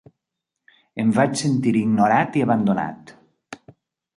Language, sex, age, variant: Catalan, male, 40-49, Balear